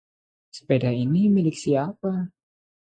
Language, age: Indonesian, 19-29